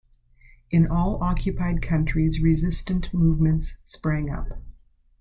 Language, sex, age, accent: English, female, 60-69, Canadian English